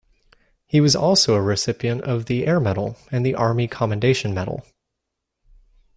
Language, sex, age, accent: English, male, 19-29, United States English